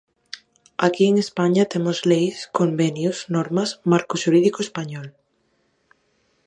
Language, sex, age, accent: Galician, female, 19-29, Neofalante